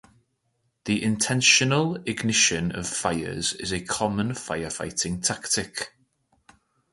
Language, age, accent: English, 30-39, Welsh English